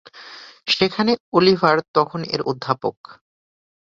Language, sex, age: Bengali, male, 19-29